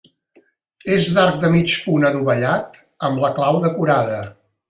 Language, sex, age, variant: Catalan, male, 60-69, Central